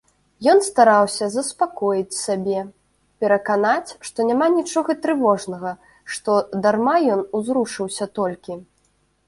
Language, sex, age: Belarusian, female, 19-29